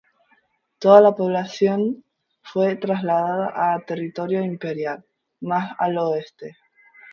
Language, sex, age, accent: Spanish, female, 19-29, España: Islas Canarias